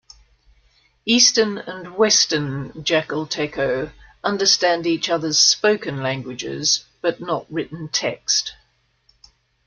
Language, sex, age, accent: English, female, 50-59, Australian English